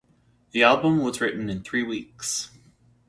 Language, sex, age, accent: English, male, 30-39, United States English